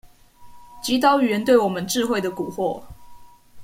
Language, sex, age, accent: Chinese, female, 19-29, 出生地：臺北市